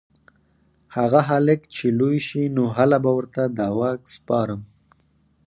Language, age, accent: Pashto, 19-29, معیاري پښتو